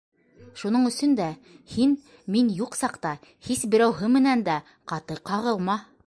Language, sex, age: Bashkir, female, 30-39